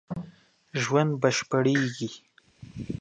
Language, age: Pashto, 19-29